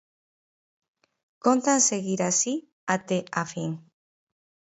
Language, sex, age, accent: Galician, female, 40-49, Central (gheada)